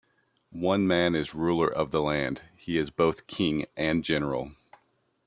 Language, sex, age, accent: English, male, 30-39, United States English